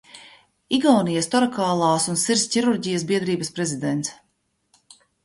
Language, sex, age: Latvian, female, 50-59